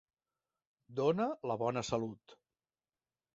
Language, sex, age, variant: Catalan, male, 50-59, Central